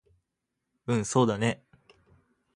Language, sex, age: Japanese, male, under 19